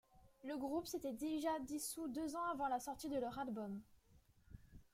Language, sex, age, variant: French, female, under 19, Français de métropole